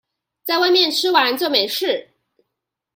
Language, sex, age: Chinese, female, 19-29